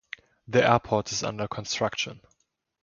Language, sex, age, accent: English, male, under 19, England English